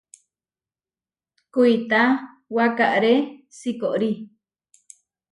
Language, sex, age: Huarijio, female, 30-39